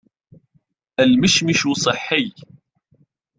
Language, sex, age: Arabic, male, 19-29